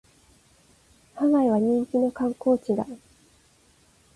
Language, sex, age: Japanese, female, 30-39